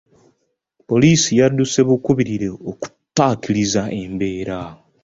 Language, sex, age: Ganda, male, 19-29